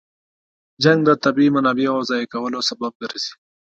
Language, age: Pashto, 19-29